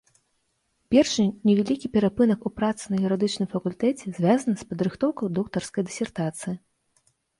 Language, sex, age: Belarusian, female, 30-39